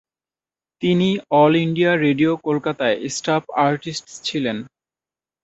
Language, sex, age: Bengali, male, 19-29